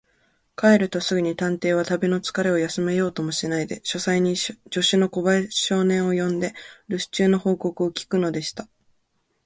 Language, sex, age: Japanese, female, under 19